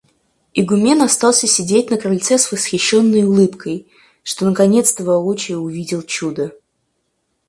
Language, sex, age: Russian, female, 19-29